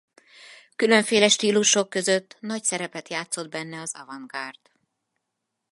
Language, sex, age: Hungarian, female, 50-59